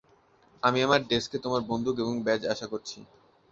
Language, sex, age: Bengali, male, under 19